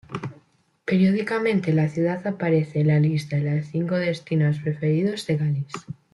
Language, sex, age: Spanish, female, 19-29